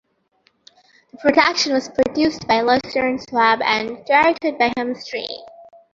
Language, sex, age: English, female, under 19